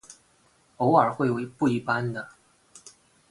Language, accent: Chinese, 出生地：山东省